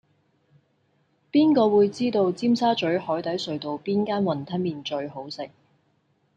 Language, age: Cantonese, 30-39